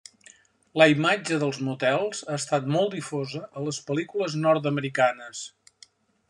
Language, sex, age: Catalan, male, 70-79